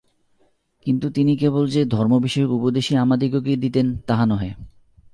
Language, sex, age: Bengali, male, 19-29